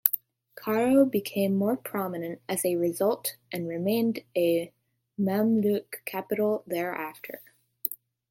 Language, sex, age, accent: English, female, under 19, United States English